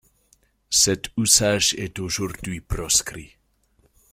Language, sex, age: French, male, 19-29